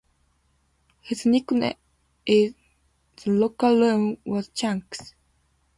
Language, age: English, 19-29